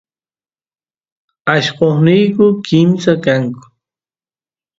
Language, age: Santiago del Estero Quichua, 40-49